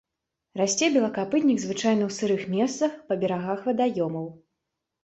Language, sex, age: Belarusian, female, 19-29